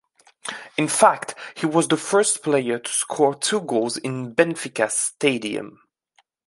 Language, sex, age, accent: English, male, 19-29, England English